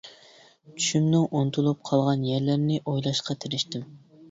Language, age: Uyghur, 30-39